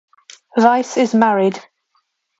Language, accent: English, England English